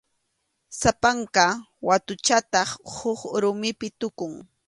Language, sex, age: Arequipa-La Unión Quechua, female, 30-39